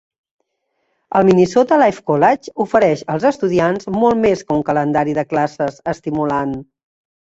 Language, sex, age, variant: Catalan, female, 50-59, Central